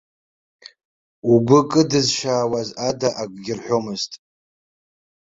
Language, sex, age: Abkhazian, male, 40-49